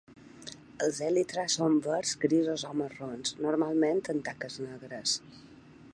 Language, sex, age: Catalan, female, 40-49